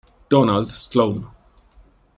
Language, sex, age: Italian, male, 50-59